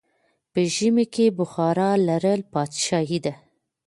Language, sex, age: Pashto, female, 19-29